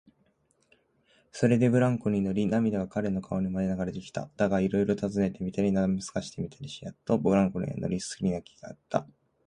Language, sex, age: Japanese, male, 19-29